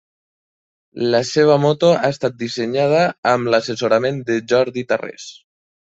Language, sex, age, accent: Catalan, male, 19-29, valencià